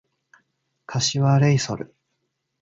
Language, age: Japanese, 50-59